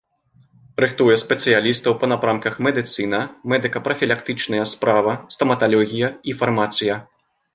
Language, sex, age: Belarusian, male, 30-39